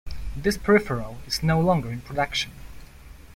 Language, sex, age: English, male, 19-29